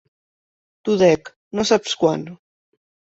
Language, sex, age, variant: Catalan, female, 30-39, Central